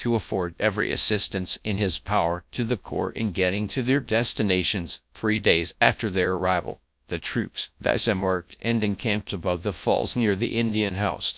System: TTS, GradTTS